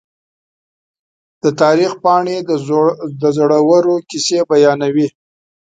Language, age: Pashto, 40-49